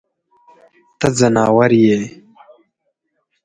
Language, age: Pashto, 19-29